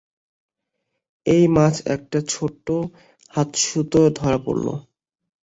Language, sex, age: Bengali, male, 19-29